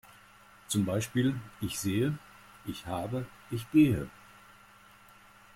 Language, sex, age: German, male, 60-69